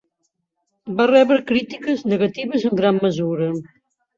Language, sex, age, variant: Catalan, female, 70-79, Central